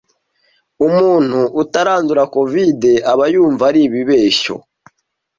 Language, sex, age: Kinyarwanda, male, 19-29